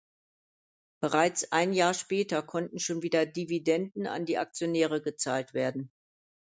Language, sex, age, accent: German, female, 60-69, Deutschland Deutsch